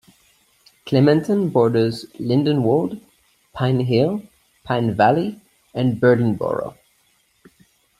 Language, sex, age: English, male, 30-39